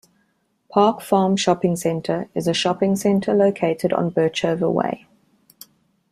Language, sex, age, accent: English, female, 30-39, Southern African (South Africa, Zimbabwe, Namibia)